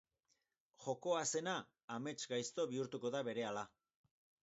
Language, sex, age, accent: Basque, male, 60-69, Mendebalekoa (Araba, Bizkaia, Gipuzkoako mendebaleko herri batzuk)